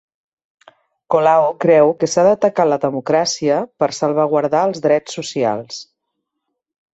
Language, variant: Catalan, Central